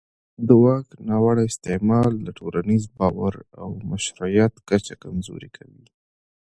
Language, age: Pashto, 19-29